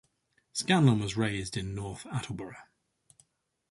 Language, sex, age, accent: English, male, 30-39, England English